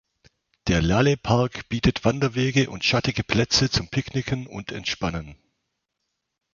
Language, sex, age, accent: German, male, 40-49, Deutschland Deutsch